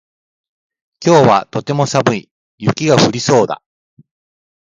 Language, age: Japanese, 50-59